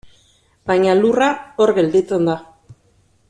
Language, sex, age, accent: Basque, female, 40-49, Mendebalekoa (Araba, Bizkaia, Gipuzkoako mendebaleko herri batzuk)